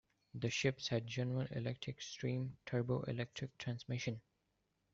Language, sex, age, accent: English, male, 19-29, India and South Asia (India, Pakistan, Sri Lanka)